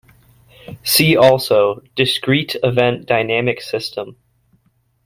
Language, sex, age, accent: English, male, 19-29, United States English